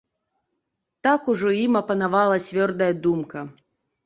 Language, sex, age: Belarusian, female, 30-39